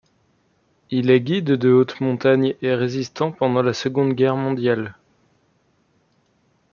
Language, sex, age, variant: French, male, 19-29, Français de métropole